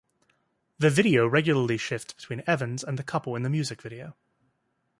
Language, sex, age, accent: English, male, 30-39, United States English